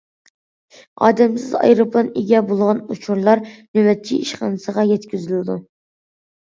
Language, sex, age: Uyghur, female, under 19